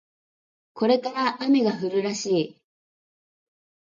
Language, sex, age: Japanese, female, 50-59